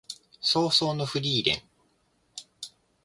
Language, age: Japanese, 19-29